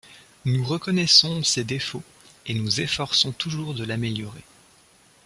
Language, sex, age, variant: French, male, 19-29, Français de métropole